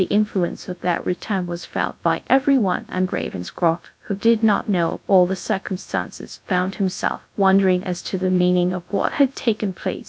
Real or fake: fake